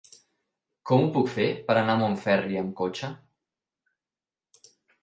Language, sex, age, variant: Catalan, male, 19-29, Central